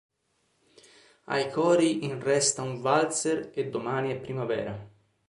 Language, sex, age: Italian, male, 40-49